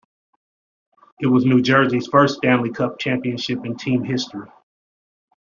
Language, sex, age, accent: English, male, 40-49, United States English